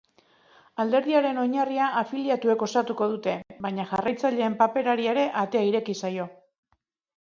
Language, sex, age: Basque, female, 40-49